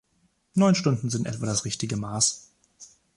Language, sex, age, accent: German, male, 19-29, Deutschland Deutsch